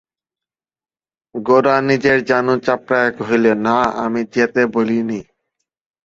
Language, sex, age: Bengali, male, 19-29